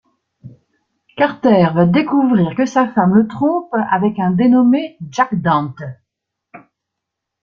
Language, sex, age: French, female, 70-79